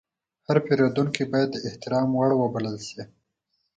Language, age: Pashto, 30-39